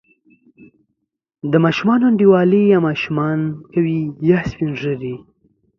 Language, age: Pashto, under 19